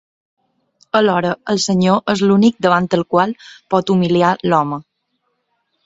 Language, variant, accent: Catalan, Balear, mallorquí